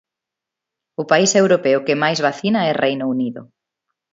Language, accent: Galician, Neofalante